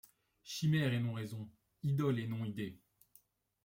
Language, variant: French, Français de métropole